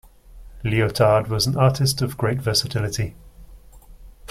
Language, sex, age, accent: English, male, 40-49, England English